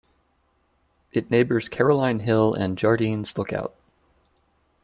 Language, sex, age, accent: English, male, 30-39, United States English